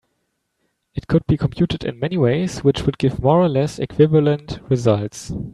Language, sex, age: English, male, 19-29